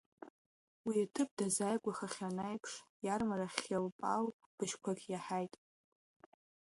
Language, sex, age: Abkhazian, female, under 19